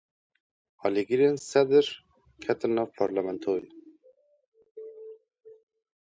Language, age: Kurdish, 19-29